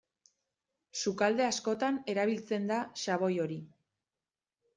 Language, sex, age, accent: Basque, female, 19-29, Erdialdekoa edo Nafarra (Gipuzkoa, Nafarroa)